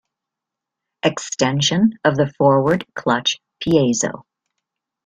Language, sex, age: English, female, 60-69